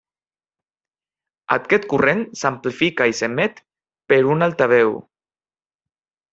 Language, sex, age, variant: Catalan, male, 19-29, Central